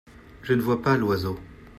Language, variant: French, Français de métropole